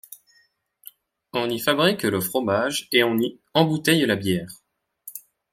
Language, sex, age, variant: French, male, 19-29, Français de métropole